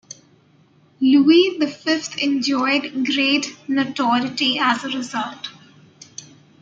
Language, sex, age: English, female, under 19